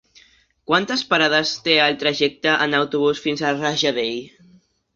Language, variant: Catalan, Central